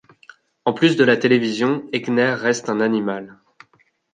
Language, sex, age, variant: French, male, 19-29, Français de métropole